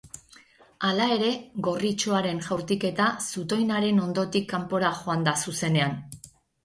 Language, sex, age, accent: Basque, female, 50-59, Erdialdekoa edo Nafarra (Gipuzkoa, Nafarroa)